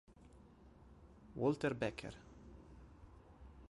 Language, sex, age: Italian, male, 19-29